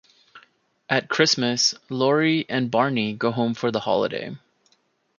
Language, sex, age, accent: English, male, 30-39, United States English